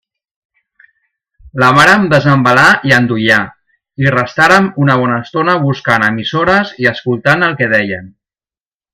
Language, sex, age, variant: Catalan, male, 50-59, Central